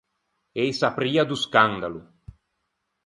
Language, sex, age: Ligurian, male, 30-39